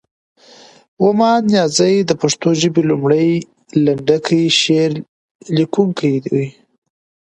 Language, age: Pashto, 19-29